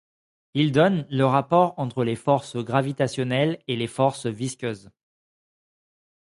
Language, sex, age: French, male, 30-39